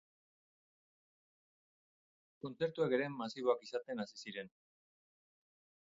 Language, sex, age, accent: Basque, male, 40-49, Mendebalekoa (Araba, Bizkaia, Gipuzkoako mendebaleko herri batzuk)